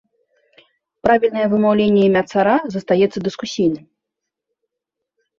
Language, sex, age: Belarusian, female, 30-39